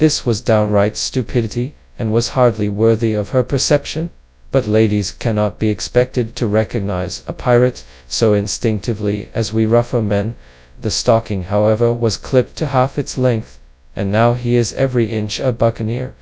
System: TTS, FastPitch